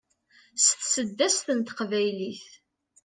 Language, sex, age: Kabyle, female, 40-49